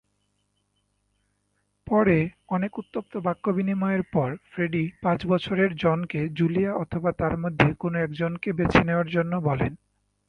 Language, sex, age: Bengali, male, 19-29